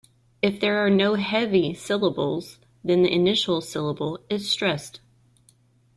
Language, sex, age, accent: English, female, 30-39, United States English